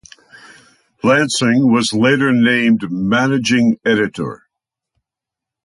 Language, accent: English, United States English